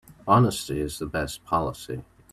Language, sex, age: English, male, 19-29